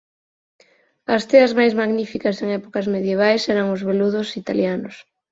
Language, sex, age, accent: Galician, female, 30-39, Normativo (estándar)